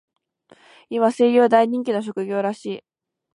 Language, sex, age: Japanese, female, 19-29